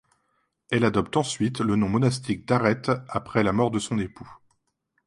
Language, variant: French, Français de métropole